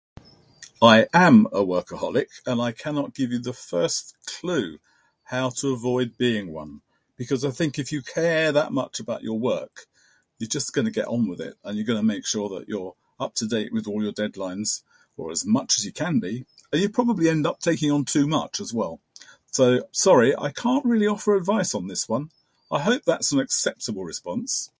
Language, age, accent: English, 70-79, England English